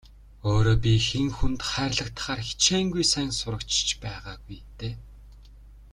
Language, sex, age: Mongolian, male, 19-29